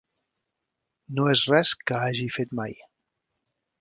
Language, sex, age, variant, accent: Catalan, male, 50-59, Central, central